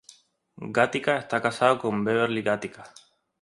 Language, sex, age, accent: Spanish, male, 19-29, España: Islas Canarias